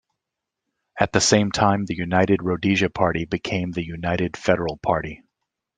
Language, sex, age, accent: English, male, 50-59, United States English